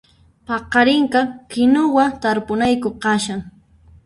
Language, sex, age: Puno Quechua, female, 19-29